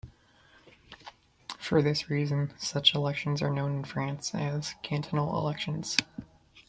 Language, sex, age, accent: English, male, 30-39, United States English